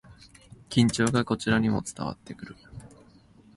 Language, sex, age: Japanese, male, 19-29